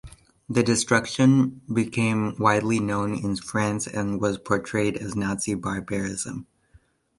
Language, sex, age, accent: English, male, 19-29, United States English